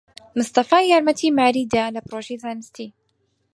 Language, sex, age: Central Kurdish, female, 19-29